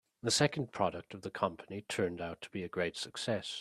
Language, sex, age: English, male, 19-29